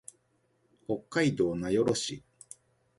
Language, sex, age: Japanese, male, 40-49